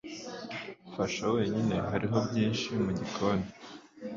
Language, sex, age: Kinyarwanda, male, 19-29